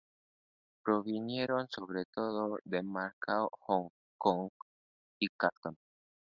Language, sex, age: Spanish, male, 19-29